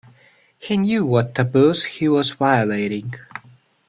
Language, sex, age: English, male, 19-29